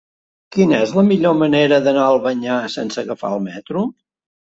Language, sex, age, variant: Catalan, male, 60-69, Central